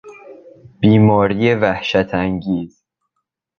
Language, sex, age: Persian, male, under 19